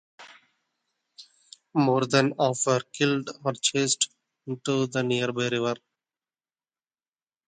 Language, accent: English, India and South Asia (India, Pakistan, Sri Lanka)